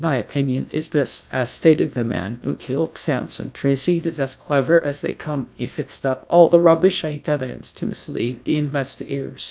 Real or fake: fake